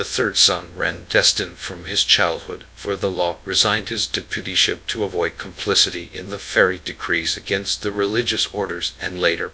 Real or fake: fake